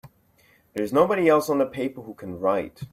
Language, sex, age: English, male, 19-29